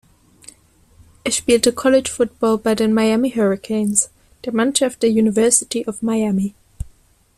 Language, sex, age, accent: German, female, 19-29, Deutschland Deutsch